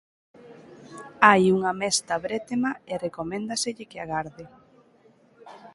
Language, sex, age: Galician, female, 19-29